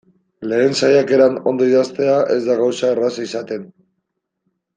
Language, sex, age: Basque, male, 19-29